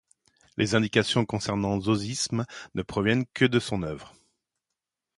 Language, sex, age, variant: French, male, 40-49, Français de métropole